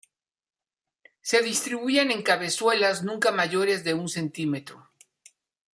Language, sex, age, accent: Spanish, male, 50-59, México